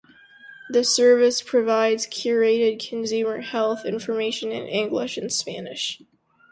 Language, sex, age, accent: English, female, under 19, United States English